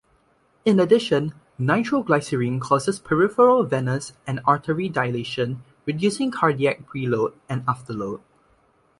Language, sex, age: English, male, under 19